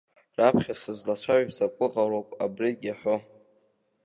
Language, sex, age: Abkhazian, male, under 19